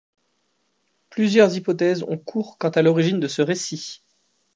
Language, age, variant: French, 19-29, Français de métropole